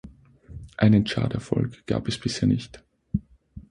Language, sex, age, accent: German, male, 19-29, Österreichisches Deutsch